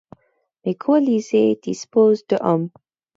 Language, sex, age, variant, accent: French, female, 19-29, Français d'Amérique du Nord, Français du Canada